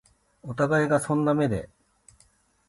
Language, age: Japanese, 40-49